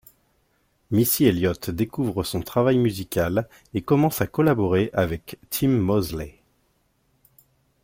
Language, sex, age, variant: French, male, 40-49, Français de métropole